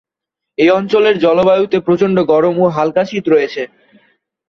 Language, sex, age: Bengali, male, 19-29